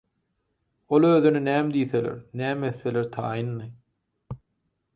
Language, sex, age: Turkmen, male, 30-39